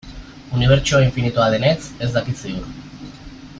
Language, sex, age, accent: Basque, male, 19-29, Mendebalekoa (Araba, Bizkaia, Gipuzkoako mendebaleko herri batzuk)